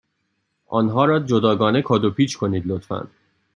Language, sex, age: Persian, male, 19-29